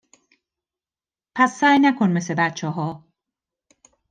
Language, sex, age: Persian, female, 40-49